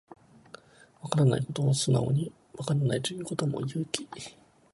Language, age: Japanese, 19-29